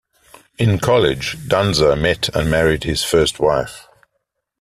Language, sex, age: English, male, 50-59